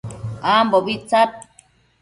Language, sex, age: Matsés, female, 30-39